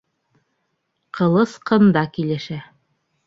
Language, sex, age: Bashkir, female, 30-39